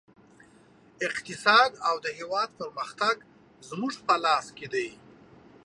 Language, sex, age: Pashto, male, 30-39